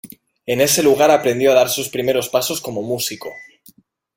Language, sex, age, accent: Spanish, male, 19-29, España: Norte peninsular (Asturias, Castilla y León, Cantabria, País Vasco, Navarra, Aragón, La Rioja, Guadalajara, Cuenca)